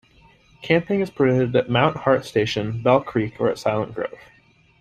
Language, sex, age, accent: English, male, under 19, United States English